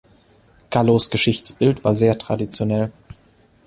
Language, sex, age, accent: German, male, 19-29, Deutschland Deutsch